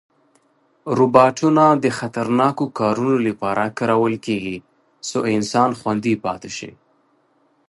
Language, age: Pashto, 19-29